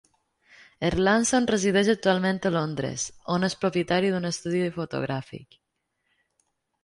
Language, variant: Catalan, Balear